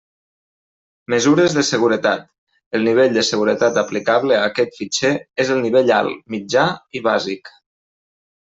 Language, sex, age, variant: Catalan, male, 19-29, Nord-Occidental